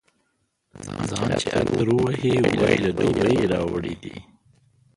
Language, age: Pashto, 30-39